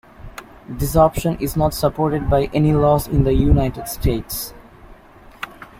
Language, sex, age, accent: English, male, under 19, United States English